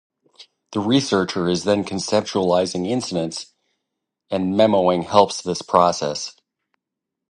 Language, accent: English, United States English